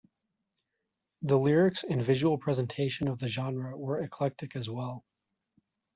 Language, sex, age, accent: English, male, 19-29, United States English